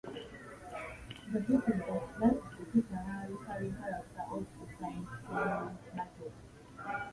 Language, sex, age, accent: English, female, 19-29, England English